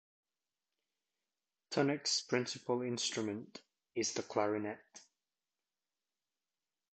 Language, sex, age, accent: English, male, 30-39, England English